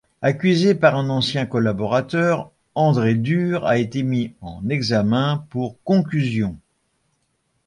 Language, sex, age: French, male, 70-79